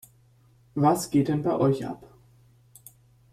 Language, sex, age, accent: German, male, under 19, Deutschland Deutsch